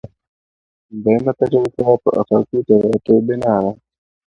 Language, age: Pashto, 19-29